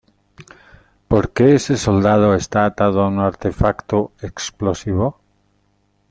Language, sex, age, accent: Spanish, male, 60-69, España: Centro-Sur peninsular (Madrid, Toledo, Castilla-La Mancha)